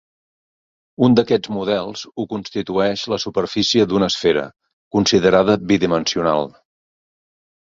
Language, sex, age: Catalan, male, 50-59